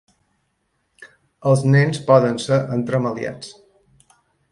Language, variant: Catalan, Balear